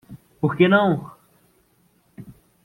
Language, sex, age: Portuguese, male, 19-29